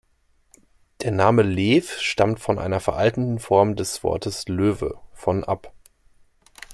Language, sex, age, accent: German, male, 19-29, Deutschland Deutsch